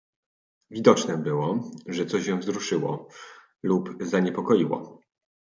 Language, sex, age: Polish, male, 30-39